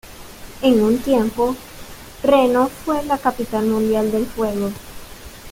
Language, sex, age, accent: Spanish, female, 30-39, Caribe: Cuba, Venezuela, Puerto Rico, República Dominicana, Panamá, Colombia caribeña, México caribeño, Costa del golfo de México